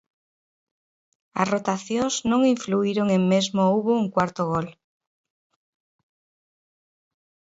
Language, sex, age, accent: Galician, female, 40-49, Central (gheada)